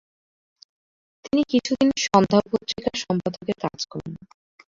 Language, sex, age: Bengali, female, 19-29